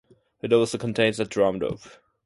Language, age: English, 19-29